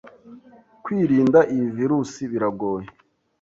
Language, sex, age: Kinyarwanda, male, 19-29